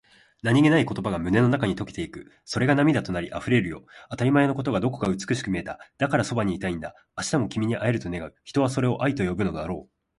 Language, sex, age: Japanese, male, 19-29